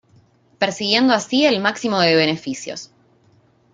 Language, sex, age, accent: Spanish, female, 30-39, Rioplatense: Argentina, Uruguay, este de Bolivia, Paraguay